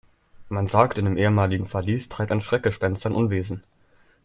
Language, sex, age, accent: German, male, under 19, Deutschland Deutsch